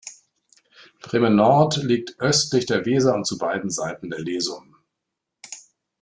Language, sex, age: German, male, 50-59